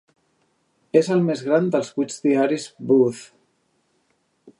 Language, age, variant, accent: Catalan, 30-39, Central, central